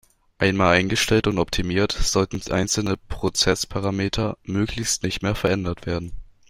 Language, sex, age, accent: German, male, under 19, Deutschland Deutsch